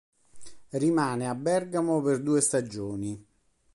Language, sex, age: Italian, male, 60-69